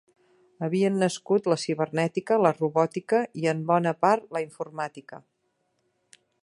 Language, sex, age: Catalan, female, 50-59